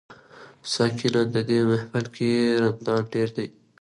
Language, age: Pashto, 19-29